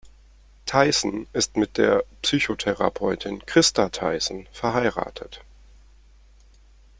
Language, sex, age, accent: German, male, 30-39, Deutschland Deutsch